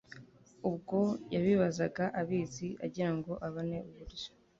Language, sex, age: Kinyarwanda, female, 19-29